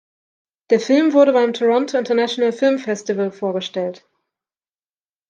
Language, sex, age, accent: German, female, 19-29, Deutschland Deutsch